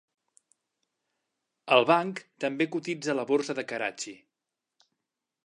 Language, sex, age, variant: Catalan, male, 40-49, Central